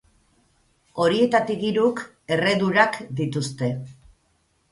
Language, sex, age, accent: Basque, female, 50-59, Erdialdekoa edo Nafarra (Gipuzkoa, Nafarroa)